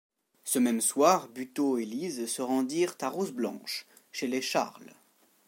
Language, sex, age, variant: French, male, under 19, Français de métropole